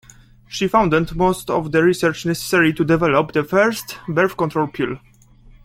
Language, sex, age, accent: English, male, 19-29, United States English